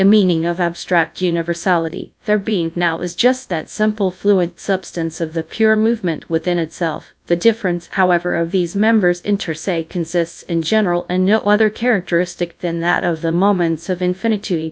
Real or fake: fake